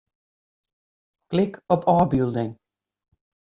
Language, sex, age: Western Frisian, female, 60-69